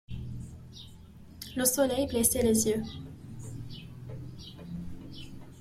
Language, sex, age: French, female, under 19